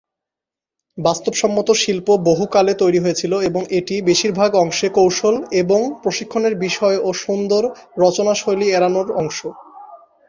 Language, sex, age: Bengali, male, 19-29